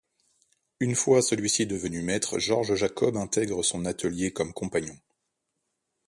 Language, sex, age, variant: French, male, 40-49, Français de métropole